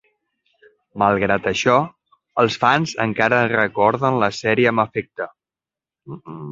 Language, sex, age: Catalan, male, 40-49